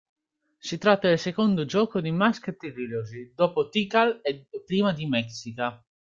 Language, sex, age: Italian, male, under 19